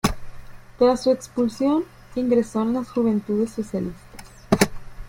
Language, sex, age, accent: Spanish, female, 19-29, México